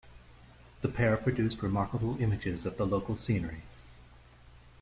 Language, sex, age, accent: English, male, 40-49, United States English